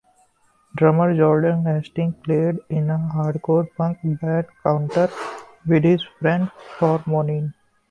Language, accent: English, India and South Asia (India, Pakistan, Sri Lanka)